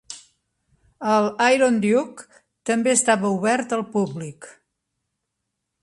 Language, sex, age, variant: Catalan, female, 60-69, Central